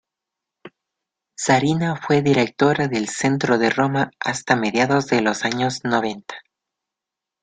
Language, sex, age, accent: Spanish, male, 19-29, Andino-Pacífico: Colombia, Perú, Ecuador, oeste de Bolivia y Venezuela andina